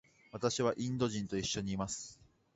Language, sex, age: Japanese, male, under 19